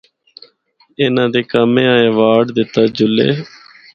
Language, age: Northern Hindko, 30-39